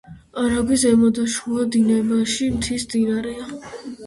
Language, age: Georgian, under 19